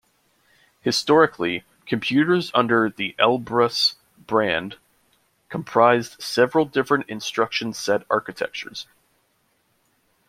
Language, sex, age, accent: English, male, 19-29, United States English